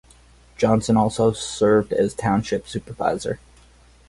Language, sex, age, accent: English, male, 30-39, United States English